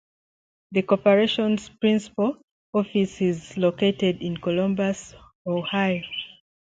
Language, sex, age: English, female, 30-39